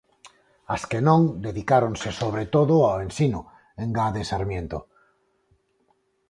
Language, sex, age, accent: Galician, male, 40-49, Normativo (estándar); Neofalante